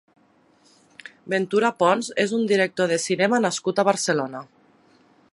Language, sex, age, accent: Catalan, female, 30-39, valencià